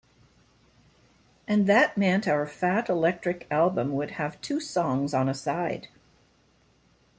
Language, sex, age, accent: English, female, 60-69, Canadian English